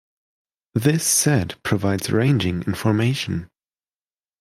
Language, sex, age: English, male, under 19